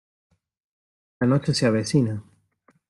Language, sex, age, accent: Spanish, male, 19-29, Rioplatense: Argentina, Uruguay, este de Bolivia, Paraguay